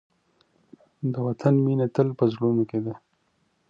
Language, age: Pashto, 30-39